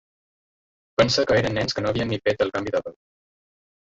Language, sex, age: Catalan, male, under 19